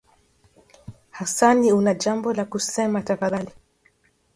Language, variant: Swahili, Kiswahili cha Bara ya Kenya